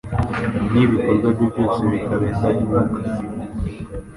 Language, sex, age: Kinyarwanda, male, 19-29